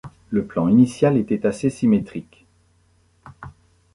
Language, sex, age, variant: French, male, 50-59, Français de métropole